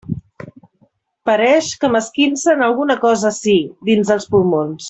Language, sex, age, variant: Catalan, female, 40-49, Central